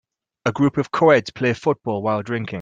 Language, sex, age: English, male, 40-49